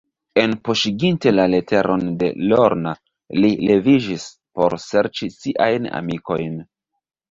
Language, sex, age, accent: Esperanto, male, 30-39, Internacia